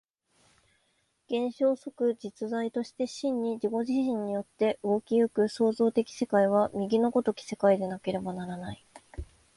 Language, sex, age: Japanese, female, 19-29